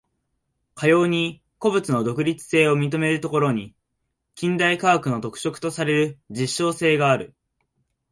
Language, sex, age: Japanese, male, 19-29